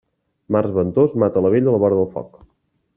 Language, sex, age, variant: Catalan, male, 19-29, Central